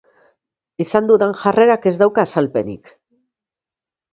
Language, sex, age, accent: Basque, female, 40-49, Mendebalekoa (Araba, Bizkaia, Gipuzkoako mendebaleko herri batzuk)